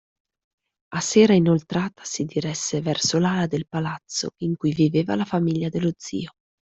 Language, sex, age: Italian, female, 30-39